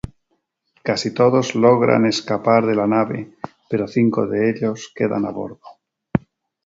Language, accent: Spanish, España: Centro-Sur peninsular (Madrid, Toledo, Castilla-La Mancha)